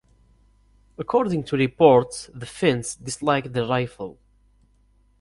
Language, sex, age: English, male, 19-29